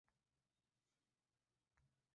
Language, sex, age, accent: Spanish, male, 19-29, México